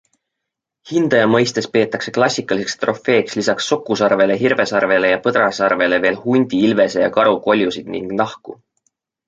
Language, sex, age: Estonian, male, 19-29